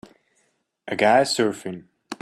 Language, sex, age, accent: English, male, 19-29, United States English